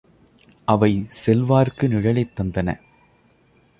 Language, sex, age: Tamil, male, 30-39